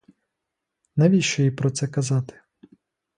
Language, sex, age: Ukrainian, male, 30-39